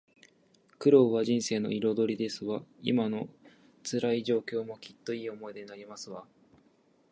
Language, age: Japanese, 19-29